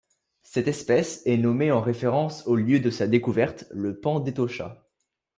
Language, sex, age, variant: French, male, under 19, Français de métropole